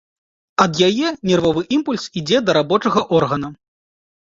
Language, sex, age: Belarusian, male, 30-39